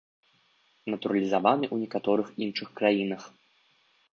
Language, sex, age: Belarusian, male, 19-29